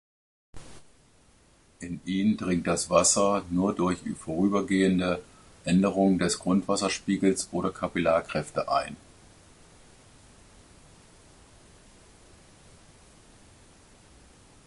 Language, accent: German, Hochdeutsch